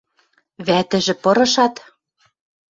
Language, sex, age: Western Mari, female, 50-59